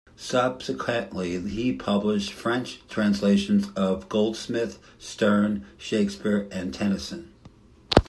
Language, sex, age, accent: English, male, 60-69, United States English